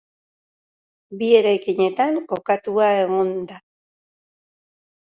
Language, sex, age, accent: Basque, female, 50-59, Erdialdekoa edo Nafarra (Gipuzkoa, Nafarroa)